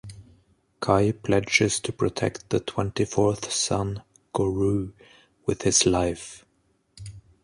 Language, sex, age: English, male, 30-39